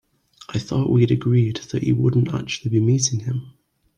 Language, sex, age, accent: English, male, 19-29, England English